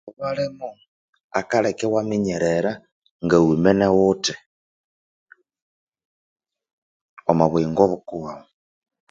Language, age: Konzo, 30-39